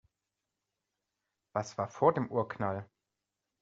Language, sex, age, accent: German, male, 40-49, Deutschland Deutsch